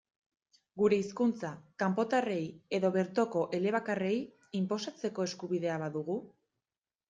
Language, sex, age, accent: Basque, female, 19-29, Erdialdekoa edo Nafarra (Gipuzkoa, Nafarroa)